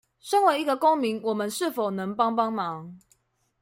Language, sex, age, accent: Chinese, female, 19-29, 出生地：臺中市